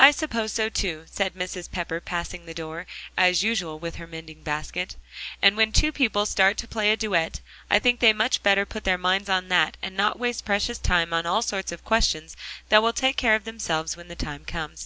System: none